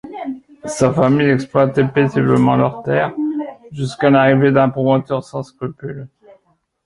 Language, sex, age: French, male, 60-69